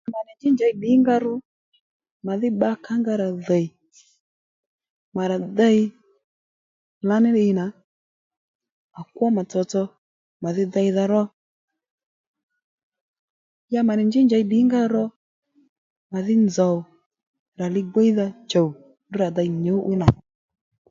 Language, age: Lendu, 19-29